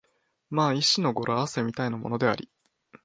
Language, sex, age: Japanese, male, 19-29